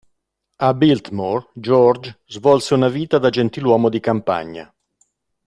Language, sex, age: Italian, male, 50-59